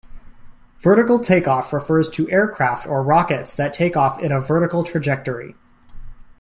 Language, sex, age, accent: English, male, 19-29, United States English